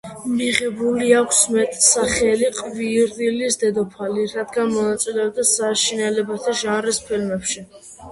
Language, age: Georgian, under 19